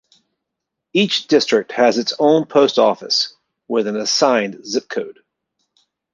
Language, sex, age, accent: English, male, 40-49, United States English